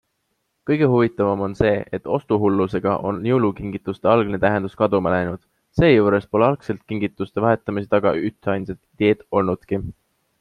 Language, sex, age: Estonian, male, 19-29